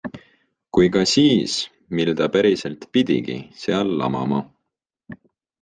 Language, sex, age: Estonian, male, 19-29